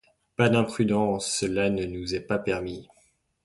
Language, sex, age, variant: French, male, 19-29, Français de métropole